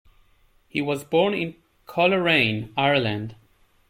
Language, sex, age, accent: English, male, 30-39, United States English